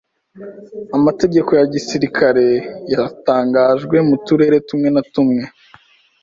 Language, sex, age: Kinyarwanda, female, 19-29